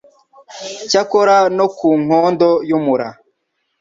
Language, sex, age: Kinyarwanda, male, 19-29